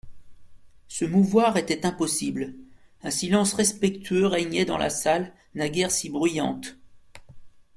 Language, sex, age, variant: French, male, 50-59, Français de métropole